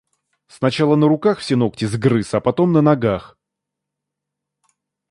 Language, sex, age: Russian, male, 19-29